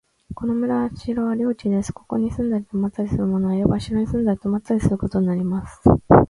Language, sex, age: Japanese, female, 19-29